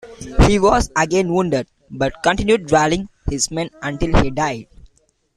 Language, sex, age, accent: English, male, 19-29, India and South Asia (India, Pakistan, Sri Lanka)